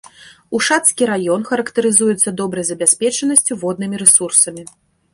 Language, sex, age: Belarusian, female, 30-39